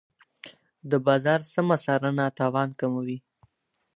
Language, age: Pashto, under 19